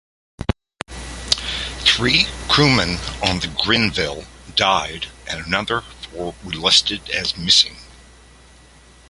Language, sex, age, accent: English, male, 50-59, United States English